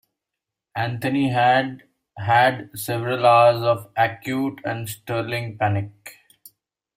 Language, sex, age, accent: English, male, 30-39, India and South Asia (India, Pakistan, Sri Lanka)